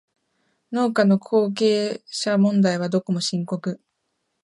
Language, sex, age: Japanese, female, 19-29